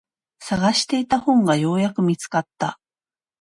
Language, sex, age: Japanese, female, 40-49